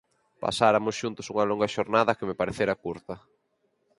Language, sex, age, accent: Galician, male, 19-29, Normativo (estándar)